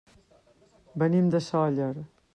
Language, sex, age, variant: Catalan, female, 50-59, Central